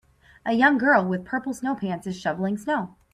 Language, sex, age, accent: English, female, 30-39, United States English